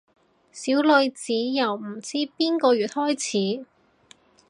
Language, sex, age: Cantonese, female, 30-39